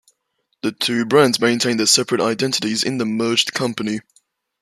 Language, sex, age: English, male, under 19